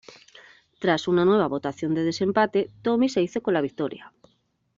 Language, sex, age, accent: Spanish, female, 30-39, España: Norte peninsular (Asturias, Castilla y León, Cantabria, País Vasco, Navarra, Aragón, La Rioja, Guadalajara, Cuenca)